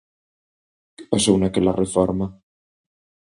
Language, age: Galician, 30-39